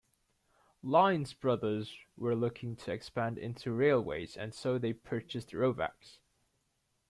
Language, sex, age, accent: English, male, 19-29, Australian English